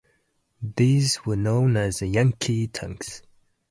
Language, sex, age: English, male, 19-29